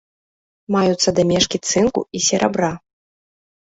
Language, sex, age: Belarusian, female, 19-29